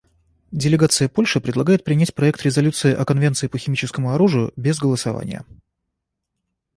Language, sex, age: Russian, male, 30-39